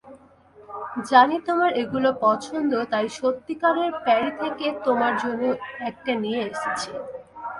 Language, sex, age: Bengali, female, 19-29